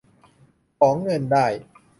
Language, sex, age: Thai, male, 19-29